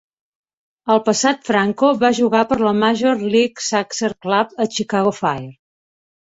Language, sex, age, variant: Catalan, female, 40-49, Central